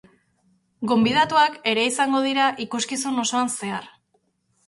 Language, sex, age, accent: Basque, female, 19-29, Erdialdekoa edo Nafarra (Gipuzkoa, Nafarroa)